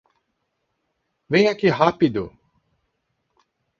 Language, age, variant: Portuguese, 50-59, Portuguese (Brasil)